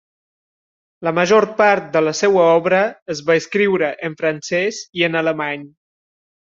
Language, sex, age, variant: Catalan, male, 19-29, Septentrional